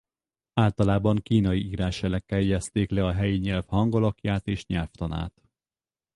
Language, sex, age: Hungarian, male, 50-59